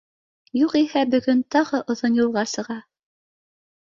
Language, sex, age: Bashkir, female, 50-59